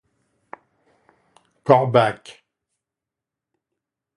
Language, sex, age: French, male, 70-79